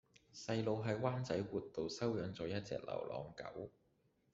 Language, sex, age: Cantonese, male, 19-29